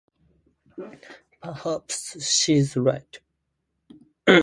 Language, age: English, 19-29